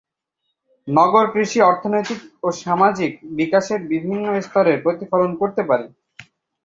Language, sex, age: Bengali, male, 19-29